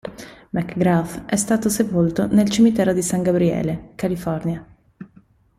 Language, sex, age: Italian, female, 30-39